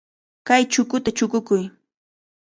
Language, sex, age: Cajatambo North Lima Quechua, female, 19-29